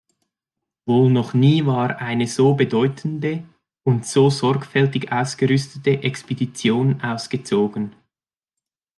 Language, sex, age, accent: German, male, 30-39, Schweizerdeutsch